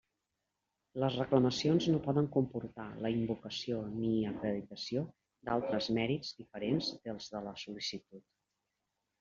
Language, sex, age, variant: Catalan, female, 40-49, Central